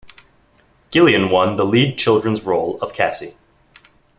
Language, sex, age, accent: English, male, 19-29, United States English